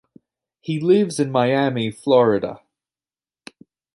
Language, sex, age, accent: English, male, 19-29, United States English